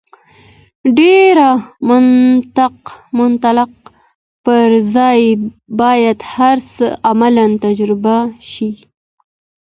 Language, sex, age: Pashto, female, 19-29